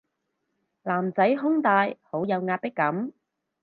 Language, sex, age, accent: Cantonese, female, 30-39, 广州音